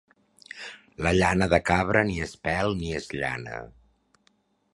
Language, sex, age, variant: Catalan, male, 40-49, Central